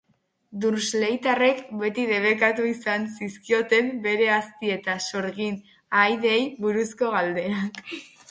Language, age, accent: Basque, under 19, Mendebalekoa (Araba, Bizkaia, Gipuzkoako mendebaleko herri batzuk)